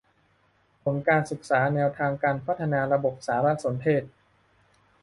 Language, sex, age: Thai, male, 19-29